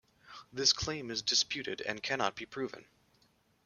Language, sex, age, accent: English, male, 30-39, Canadian English